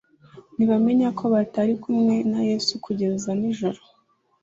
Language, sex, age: Kinyarwanda, female, 19-29